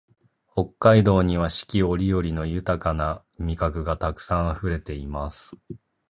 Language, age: Japanese, 30-39